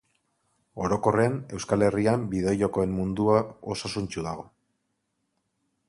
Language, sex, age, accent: Basque, male, 40-49, Mendebalekoa (Araba, Bizkaia, Gipuzkoako mendebaleko herri batzuk)